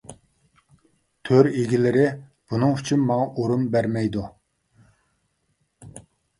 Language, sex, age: Uyghur, male, 40-49